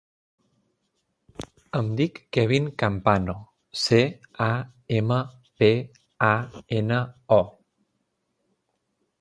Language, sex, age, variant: Catalan, male, 19-29, Central